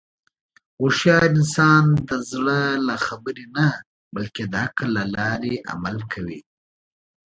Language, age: Pashto, 19-29